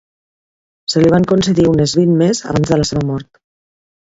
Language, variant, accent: Catalan, Nord-Occidental, nord-occidental